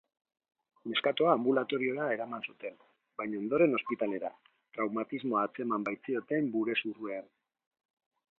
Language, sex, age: Basque, male, 30-39